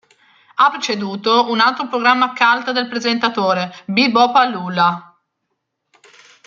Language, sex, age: Italian, female, 30-39